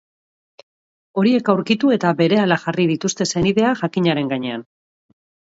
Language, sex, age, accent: Basque, female, 40-49, Mendebalekoa (Araba, Bizkaia, Gipuzkoako mendebaleko herri batzuk)